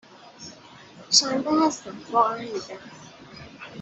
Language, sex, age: Persian, female, 19-29